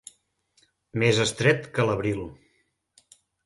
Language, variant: Catalan, Central